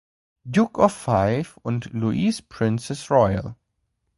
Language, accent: German, Deutschland Deutsch